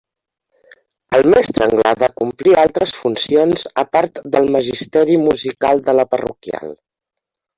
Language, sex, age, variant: Catalan, female, 40-49, Central